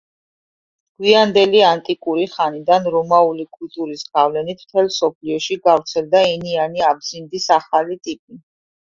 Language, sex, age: Georgian, female, 40-49